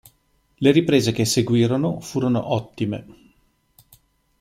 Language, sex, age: Italian, male, 50-59